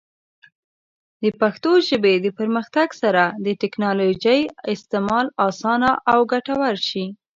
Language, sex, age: Pashto, female, under 19